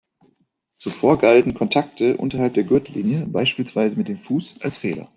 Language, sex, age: German, male, 19-29